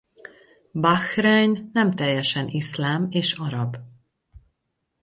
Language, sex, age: Hungarian, female, 40-49